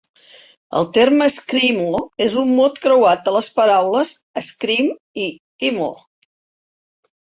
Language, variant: Catalan, Central